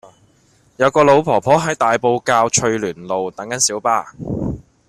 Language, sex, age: Cantonese, male, 30-39